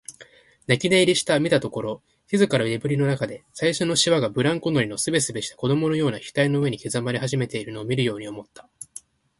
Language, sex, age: Japanese, male, 19-29